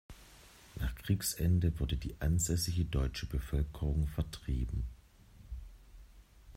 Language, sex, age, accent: German, male, 19-29, Deutschland Deutsch